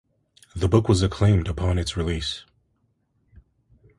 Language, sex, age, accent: English, male, 40-49, United States English